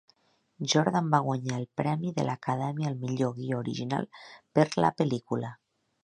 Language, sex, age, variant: Catalan, female, 40-49, Nord-Occidental